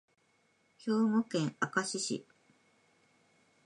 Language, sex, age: Japanese, female, 50-59